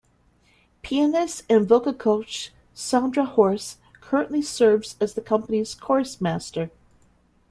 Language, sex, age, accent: English, female, 50-59, United States English